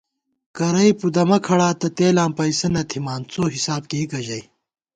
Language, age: Gawar-Bati, 30-39